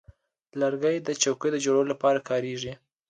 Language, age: Pashto, under 19